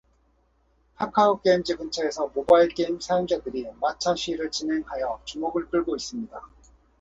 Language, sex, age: Korean, male, 40-49